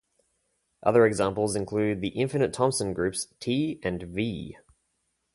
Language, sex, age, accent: English, male, 19-29, Australian English